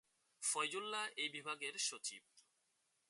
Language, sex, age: Bengali, male, 19-29